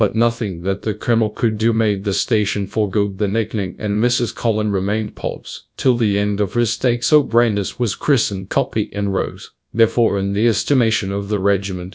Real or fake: fake